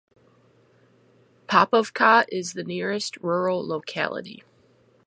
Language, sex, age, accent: English, female, under 19, United States English